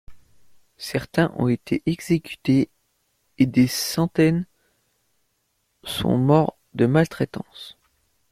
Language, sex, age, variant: French, male, under 19, Français de métropole